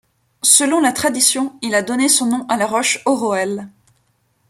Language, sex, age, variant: French, female, 19-29, Français de métropole